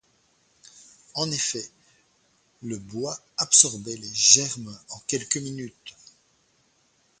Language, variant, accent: French, Français d'Europe, Français de Belgique